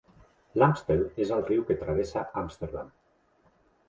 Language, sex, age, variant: Catalan, male, 40-49, Central